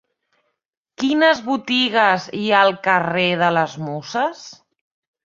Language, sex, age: Catalan, female, 19-29